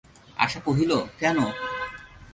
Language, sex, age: Bengali, male, 30-39